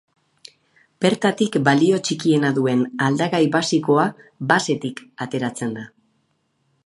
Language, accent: Basque, Erdialdekoa edo Nafarra (Gipuzkoa, Nafarroa)